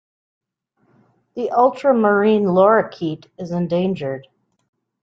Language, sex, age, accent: English, female, 50-59, United States English